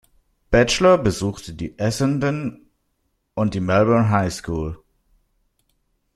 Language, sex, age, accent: German, male, 30-39, Deutschland Deutsch